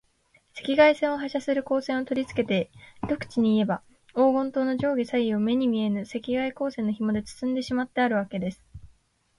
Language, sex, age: Japanese, female, 19-29